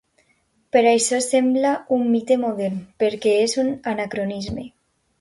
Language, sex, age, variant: Catalan, female, under 19, Alacantí